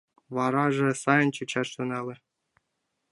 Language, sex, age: Mari, male, 19-29